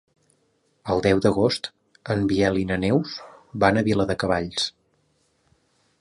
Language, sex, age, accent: Catalan, male, 30-39, central; septentrional